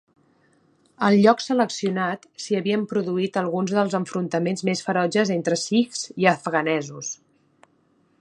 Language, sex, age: Catalan, female, 19-29